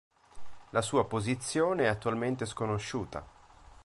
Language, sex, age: Italian, male, 19-29